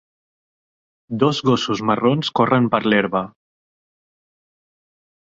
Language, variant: Catalan, Central